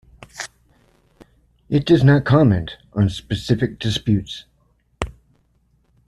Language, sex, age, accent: English, male, 50-59, United States English